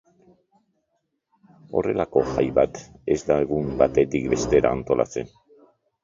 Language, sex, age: Basque, male, 60-69